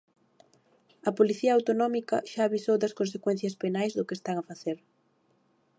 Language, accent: Galician, Oriental (común en zona oriental)